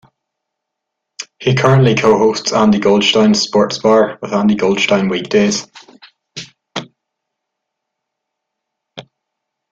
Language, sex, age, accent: English, male, 19-29, Irish English